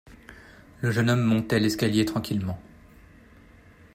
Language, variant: French, Français de métropole